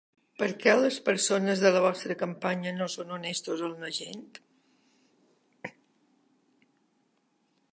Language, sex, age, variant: Catalan, female, 60-69, Balear